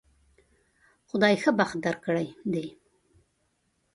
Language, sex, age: Pashto, female, 40-49